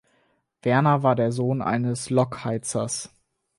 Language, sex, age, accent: German, male, 19-29, Deutschland Deutsch